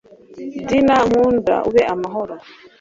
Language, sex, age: Kinyarwanda, female, 30-39